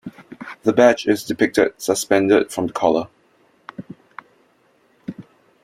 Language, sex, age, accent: English, male, 19-29, Singaporean English